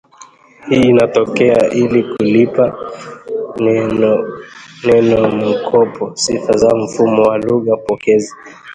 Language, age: Swahili, 30-39